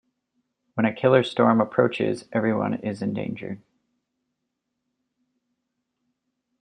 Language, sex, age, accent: English, male, 40-49, United States English